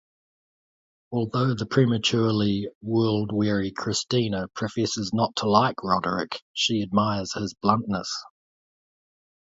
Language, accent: English, New Zealand English